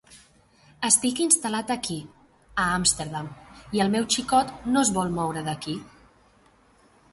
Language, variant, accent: Catalan, Central, central